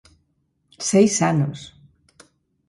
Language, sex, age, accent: Galician, female, 40-49, Normativo (estándar)